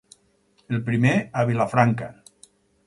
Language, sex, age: Catalan, male, 60-69